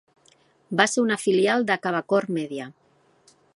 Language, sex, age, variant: Catalan, female, 50-59, Central